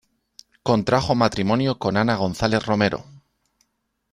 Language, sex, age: Spanish, male, 40-49